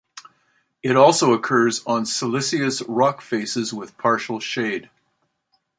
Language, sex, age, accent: English, male, 60-69, Canadian English